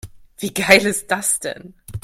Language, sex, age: German, female, 30-39